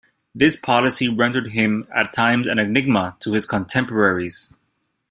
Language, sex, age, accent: English, male, 30-39, United States English